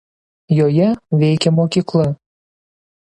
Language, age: Lithuanian, 19-29